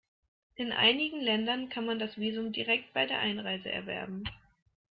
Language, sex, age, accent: German, female, 19-29, Deutschland Deutsch